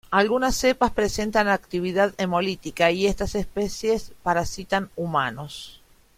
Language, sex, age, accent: Spanish, female, 50-59, Rioplatense: Argentina, Uruguay, este de Bolivia, Paraguay